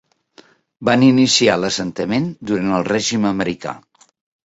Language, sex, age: Catalan, male, 70-79